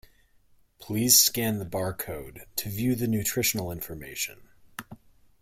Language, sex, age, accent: English, male, 30-39, Canadian English